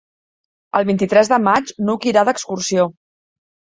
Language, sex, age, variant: Catalan, female, 40-49, Central